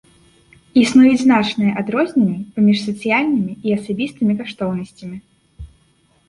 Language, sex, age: Belarusian, female, 19-29